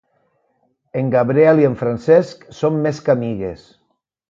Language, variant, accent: Catalan, Valencià meridional, valencià